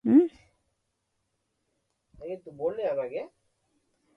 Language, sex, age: Telugu, female, 19-29